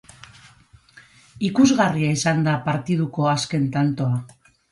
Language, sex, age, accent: Basque, female, 40-49, Mendebalekoa (Araba, Bizkaia, Gipuzkoako mendebaleko herri batzuk)